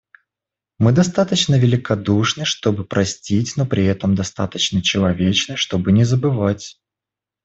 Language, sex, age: Russian, male, 19-29